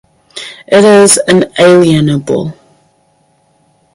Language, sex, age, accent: English, female, 19-29, New Zealand English